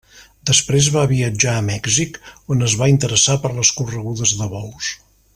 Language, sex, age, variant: Catalan, male, 50-59, Central